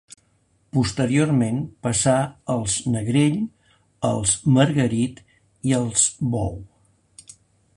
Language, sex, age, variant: Catalan, male, 60-69, Central